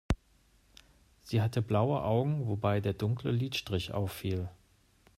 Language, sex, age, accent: German, male, 40-49, Deutschland Deutsch